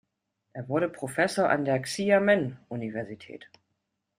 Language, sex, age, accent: German, female, 40-49, Deutschland Deutsch